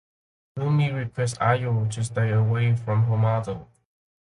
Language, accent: English, United States English